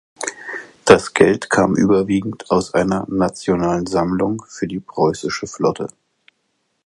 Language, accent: German, Deutschland Deutsch; Hochdeutsch